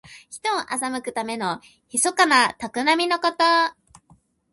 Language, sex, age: Japanese, female, 19-29